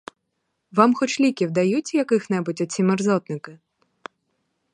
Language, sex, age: Ukrainian, female, 19-29